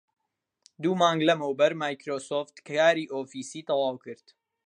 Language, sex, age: Central Kurdish, male, 19-29